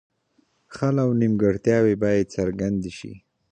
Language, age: Pashto, 19-29